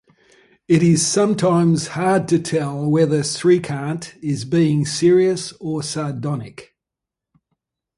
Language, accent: English, Australian English